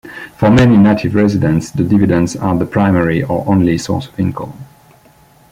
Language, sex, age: English, male, 30-39